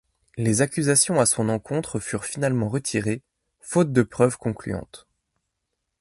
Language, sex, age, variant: French, male, 30-39, Français de métropole